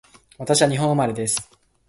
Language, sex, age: Japanese, male, 19-29